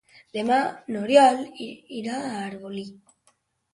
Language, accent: Catalan, valencià